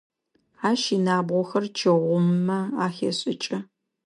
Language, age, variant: Adyghe, 40-49, Адыгабзэ (Кирил, пстэумэ зэдыряе)